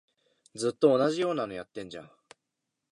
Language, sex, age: Japanese, male, under 19